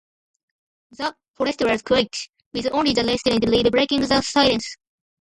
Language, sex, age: Japanese, female, 19-29